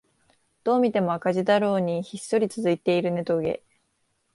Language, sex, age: Japanese, female, 19-29